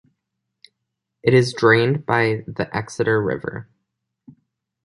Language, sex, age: English, male, under 19